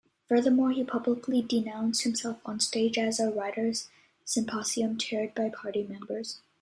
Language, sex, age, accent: English, male, 30-39, United States English